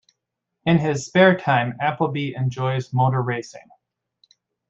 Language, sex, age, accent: English, male, 19-29, United States English